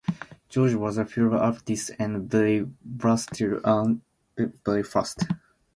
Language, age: English, 19-29